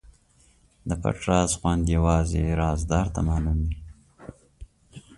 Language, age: Pashto, 19-29